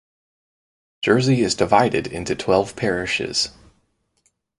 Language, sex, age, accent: English, male, 19-29, United States English